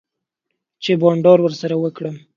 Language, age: Pashto, 19-29